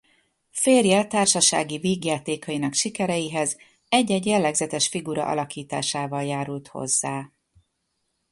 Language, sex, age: Hungarian, female, 50-59